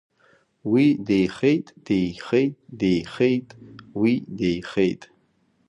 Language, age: Abkhazian, 30-39